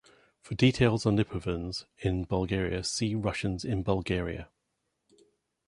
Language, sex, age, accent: English, male, 50-59, England English